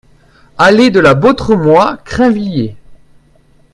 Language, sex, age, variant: French, male, 19-29, Français de métropole